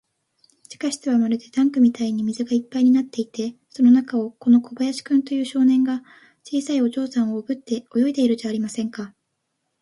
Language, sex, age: Japanese, female, under 19